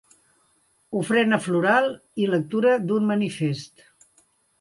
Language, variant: Catalan, Central